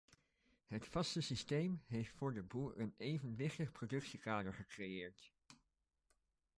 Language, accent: Dutch, Nederlands Nederlands